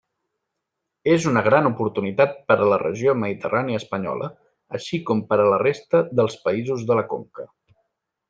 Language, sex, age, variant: Catalan, male, 30-39, Central